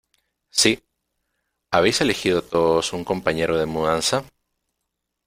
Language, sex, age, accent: Spanish, male, 40-49, Andino-Pacífico: Colombia, Perú, Ecuador, oeste de Bolivia y Venezuela andina